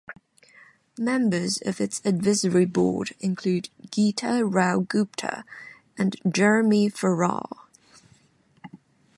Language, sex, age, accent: English, female, 19-29, England English